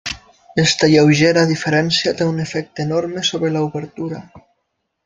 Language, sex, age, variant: Catalan, male, under 19, Nord-Occidental